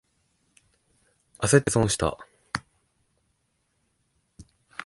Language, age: Japanese, 19-29